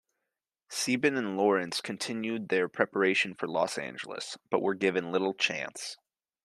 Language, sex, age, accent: English, male, 19-29, United States English